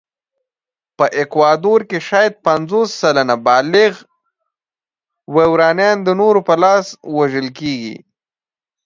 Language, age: Pashto, 19-29